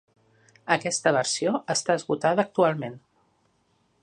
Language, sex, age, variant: Catalan, female, 50-59, Nord-Occidental